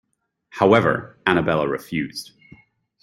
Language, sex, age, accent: English, male, 19-29, United States English